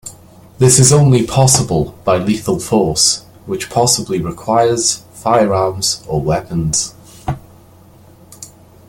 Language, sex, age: English, male, 19-29